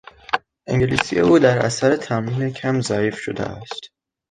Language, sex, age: Persian, male, under 19